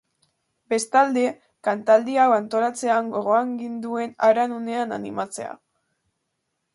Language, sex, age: Basque, female, under 19